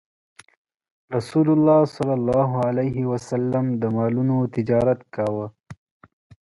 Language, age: Pashto, 19-29